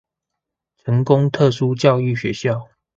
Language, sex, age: Chinese, male, 19-29